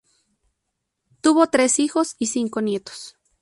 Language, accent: Spanish, México